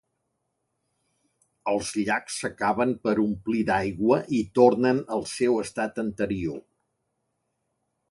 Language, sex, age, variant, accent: Catalan, male, 60-69, Central, central